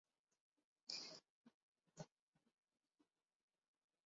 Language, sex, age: Urdu, female, 19-29